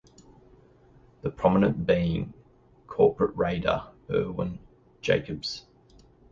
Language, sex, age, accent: English, male, 40-49, Australian English